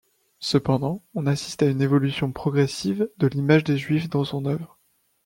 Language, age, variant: French, 19-29, Français de métropole